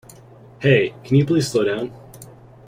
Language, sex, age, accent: English, male, under 19, United States English